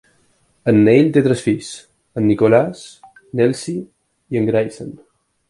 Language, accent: Catalan, mallorquí